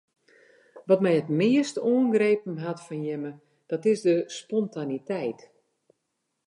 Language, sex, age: Western Frisian, female, 60-69